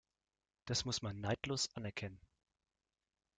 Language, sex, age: German, male, 19-29